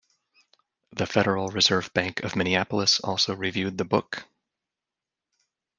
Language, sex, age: English, male, 30-39